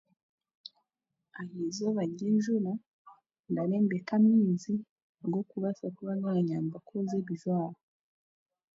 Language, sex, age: Chiga, female, 19-29